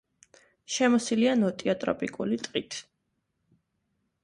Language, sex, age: Georgian, female, 19-29